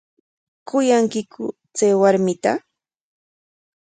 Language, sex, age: Corongo Ancash Quechua, female, 30-39